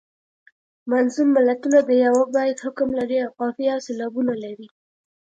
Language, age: Pashto, 19-29